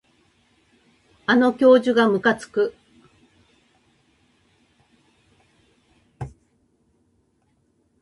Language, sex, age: Japanese, female, 50-59